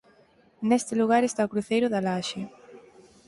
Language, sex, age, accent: Galician, female, 19-29, Central (gheada)